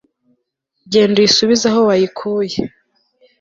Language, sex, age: Kinyarwanda, female, 19-29